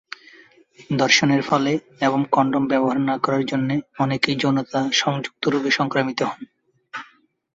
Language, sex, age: Bengali, male, 19-29